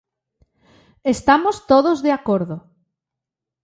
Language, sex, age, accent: Galician, female, 40-49, Normativo (estándar)